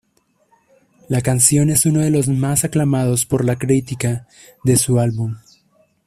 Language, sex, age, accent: Spanish, male, 19-29, Andino-Pacífico: Colombia, Perú, Ecuador, oeste de Bolivia y Venezuela andina